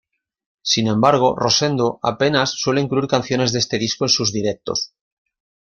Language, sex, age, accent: Spanish, male, 50-59, España: Norte peninsular (Asturias, Castilla y León, Cantabria, País Vasco, Navarra, Aragón, La Rioja, Guadalajara, Cuenca)